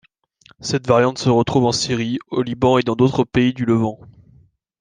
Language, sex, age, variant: French, male, 19-29, Français de métropole